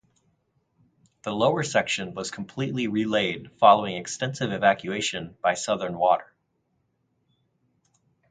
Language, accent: English, United States English